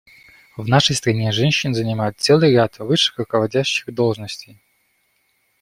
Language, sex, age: Russian, male, 19-29